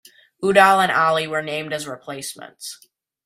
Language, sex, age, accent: English, male, under 19, United States English